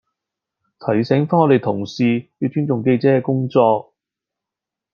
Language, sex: Cantonese, male